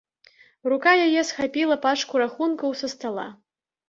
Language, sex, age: Belarusian, female, 19-29